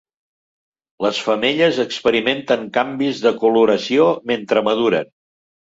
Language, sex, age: Catalan, male, 70-79